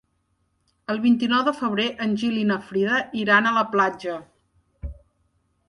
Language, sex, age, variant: Catalan, female, 40-49, Septentrional